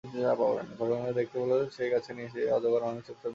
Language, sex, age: Bengali, male, 19-29